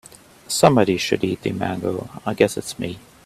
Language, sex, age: English, male, 40-49